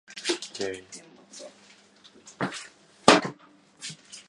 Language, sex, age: Japanese, male, 19-29